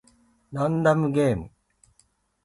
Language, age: Japanese, 40-49